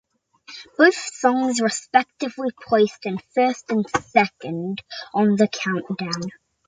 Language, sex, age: English, male, 19-29